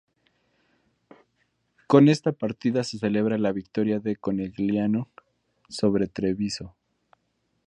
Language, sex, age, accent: Spanish, male, 19-29, México